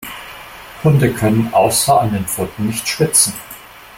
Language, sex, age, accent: German, male, 19-29, Deutschland Deutsch